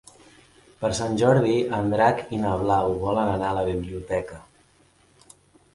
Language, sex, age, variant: Catalan, male, 30-39, Central